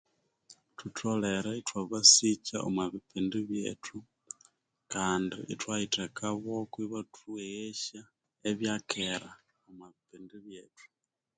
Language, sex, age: Konzo, male, 30-39